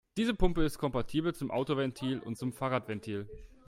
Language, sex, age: German, male, 19-29